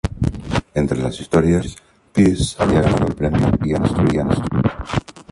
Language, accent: Spanish, España: Centro-Sur peninsular (Madrid, Toledo, Castilla-La Mancha)